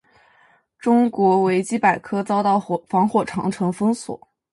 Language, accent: Chinese, 出生地：江苏省